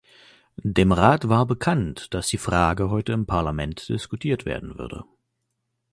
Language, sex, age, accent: German, male, 19-29, Deutschland Deutsch